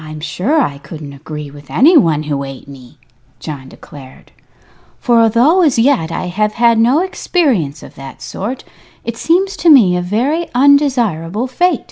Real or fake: real